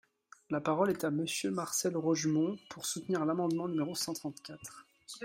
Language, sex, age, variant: French, male, 19-29, Français de métropole